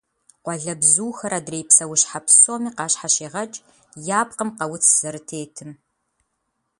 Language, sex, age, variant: Kabardian, female, 30-39, Адыгэбзэ (Къэбэрдей, Кирил, псоми зэдай)